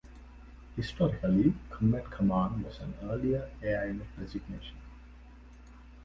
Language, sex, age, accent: English, male, 19-29, India and South Asia (India, Pakistan, Sri Lanka)